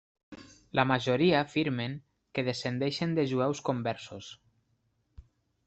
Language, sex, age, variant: Catalan, male, 30-39, Nord-Occidental